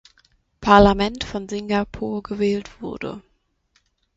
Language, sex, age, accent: German, female, 19-29, Deutschland Deutsch